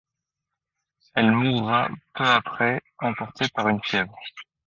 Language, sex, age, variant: French, male, 19-29, Français de métropole